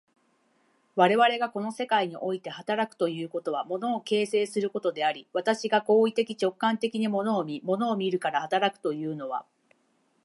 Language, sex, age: Japanese, female, 30-39